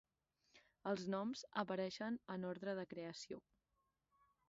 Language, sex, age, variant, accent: Catalan, female, 19-29, Central, central